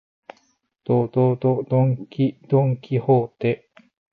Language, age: Japanese, 40-49